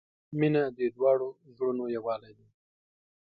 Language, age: Pashto, 19-29